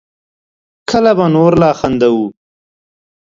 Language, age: Pashto, 30-39